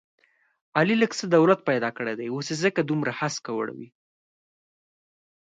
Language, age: Pashto, under 19